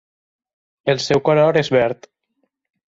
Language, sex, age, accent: Catalan, male, under 19, valencià